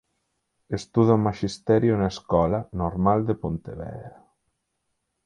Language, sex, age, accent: Galician, male, 30-39, Atlántico (seseo e gheada)